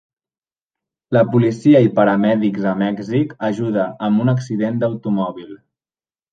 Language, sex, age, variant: Catalan, male, 19-29, Central